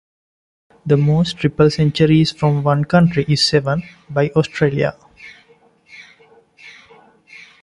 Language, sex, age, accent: English, male, 19-29, India and South Asia (India, Pakistan, Sri Lanka)